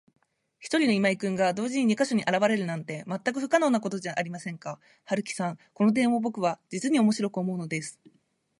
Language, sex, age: Japanese, female, 19-29